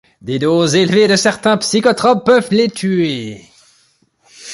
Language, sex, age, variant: French, male, 19-29, Français de métropole